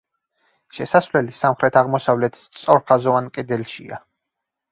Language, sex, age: Georgian, male, 30-39